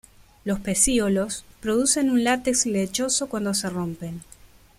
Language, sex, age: Spanish, female, 19-29